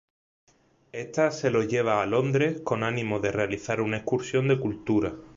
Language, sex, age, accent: Spanish, male, 19-29, España: Sur peninsular (Andalucia, Extremadura, Murcia)